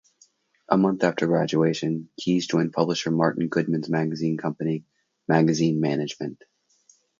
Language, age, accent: English, 40-49, United States English